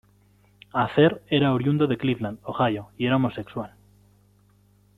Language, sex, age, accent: Spanish, male, 19-29, España: Centro-Sur peninsular (Madrid, Toledo, Castilla-La Mancha)